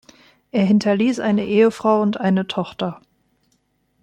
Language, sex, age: German, female, 30-39